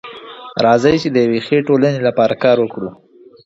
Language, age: Pashto, 19-29